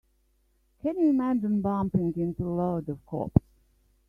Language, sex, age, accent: English, female, 50-59, Australian English